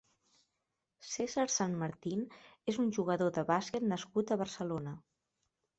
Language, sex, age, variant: Catalan, female, 30-39, Central